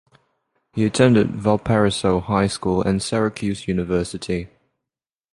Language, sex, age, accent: English, male, 19-29, England English; Singaporean English